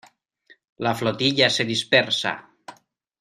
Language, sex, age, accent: Spanish, male, 30-39, España: Norte peninsular (Asturias, Castilla y León, Cantabria, País Vasco, Navarra, Aragón, La Rioja, Guadalajara, Cuenca)